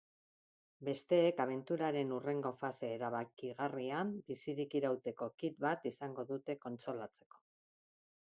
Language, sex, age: Basque, female, 60-69